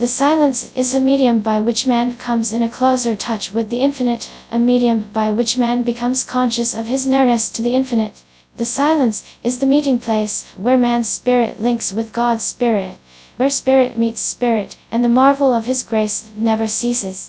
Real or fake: fake